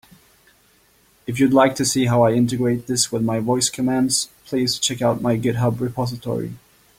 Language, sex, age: English, male, 30-39